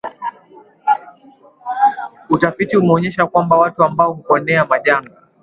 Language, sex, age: Swahili, male, 19-29